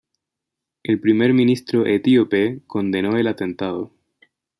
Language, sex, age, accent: Spanish, male, 19-29, Chileno: Chile, Cuyo